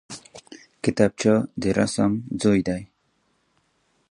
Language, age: Pashto, 30-39